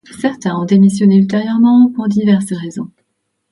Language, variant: French, Français de métropole